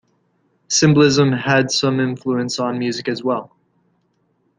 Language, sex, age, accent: English, male, 19-29, United States English